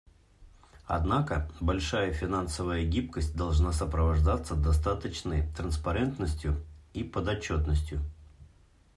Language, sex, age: Russian, male, 40-49